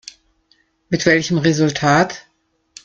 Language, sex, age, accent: German, female, 50-59, Deutschland Deutsch